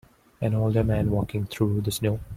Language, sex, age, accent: English, male, 19-29, India and South Asia (India, Pakistan, Sri Lanka)